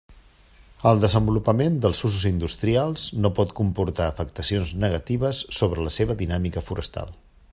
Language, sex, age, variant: Catalan, male, 50-59, Central